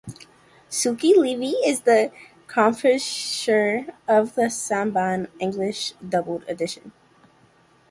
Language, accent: English, United States English